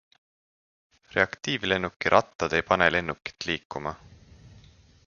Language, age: Estonian, 19-29